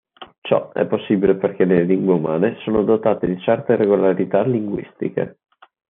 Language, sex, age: Italian, male, under 19